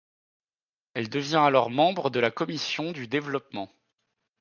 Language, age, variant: French, 30-39, Français de métropole